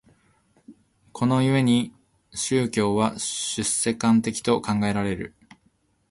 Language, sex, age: Japanese, male, 19-29